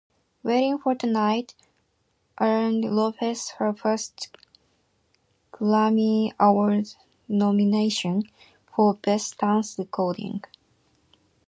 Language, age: English, 19-29